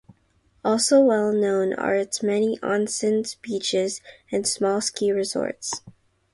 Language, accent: English, United States English; Filipino